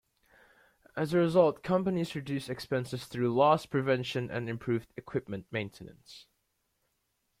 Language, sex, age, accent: English, male, 19-29, Australian English